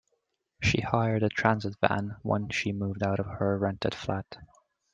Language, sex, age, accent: English, male, 19-29, England English